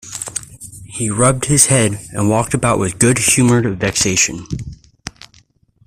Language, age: English, 19-29